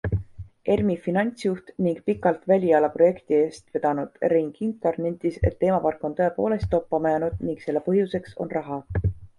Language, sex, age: Estonian, female, 19-29